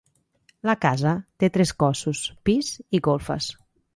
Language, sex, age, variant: Catalan, female, 40-49, Central